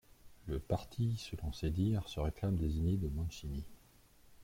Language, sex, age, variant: French, male, 40-49, Français de métropole